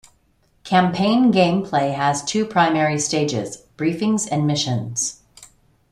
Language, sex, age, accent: English, female, 40-49, United States English